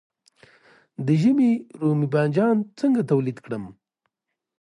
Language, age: Pashto, 40-49